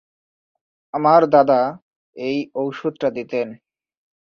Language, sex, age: Bengali, male, 19-29